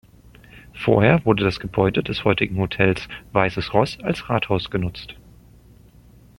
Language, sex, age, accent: German, male, 30-39, Deutschland Deutsch